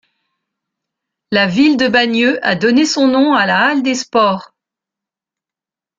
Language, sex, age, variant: French, female, 60-69, Français de métropole